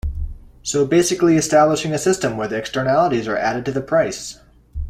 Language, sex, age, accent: English, male, 30-39, United States English